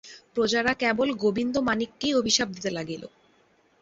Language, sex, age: Bengali, female, 19-29